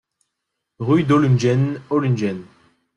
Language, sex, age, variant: French, female, 19-29, Français de métropole